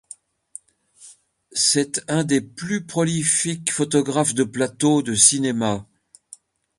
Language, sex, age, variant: French, male, 70-79, Français de métropole